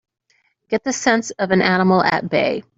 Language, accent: English, United States English